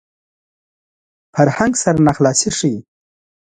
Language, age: Pashto, 30-39